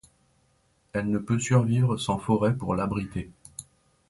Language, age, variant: French, 40-49, Français des départements et régions d'outre-mer